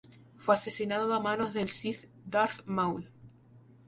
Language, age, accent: Spanish, 19-29, España: Islas Canarias